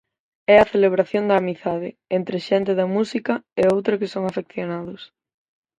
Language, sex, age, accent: Galician, female, under 19, Central (gheada); Normativo (estándar)